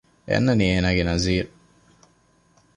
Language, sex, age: Divehi, male, 19-29